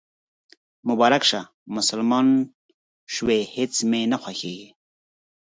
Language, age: Pashto, 30-39